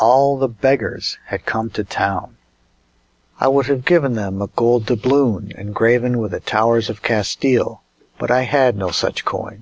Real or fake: real